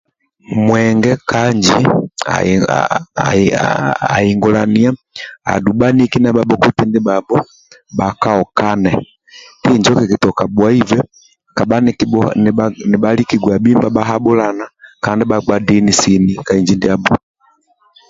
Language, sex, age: Amba (Uganda), male, 40-49